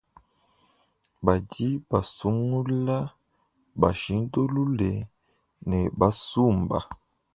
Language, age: Luba-Lulua, 19-29